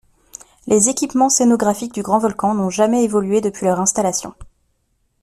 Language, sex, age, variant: French, female, 19-29, Français de métropole